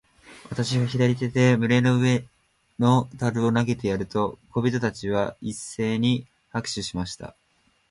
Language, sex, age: Japanese, male, 19-29